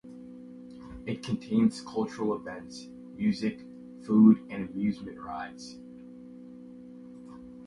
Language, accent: English, United States English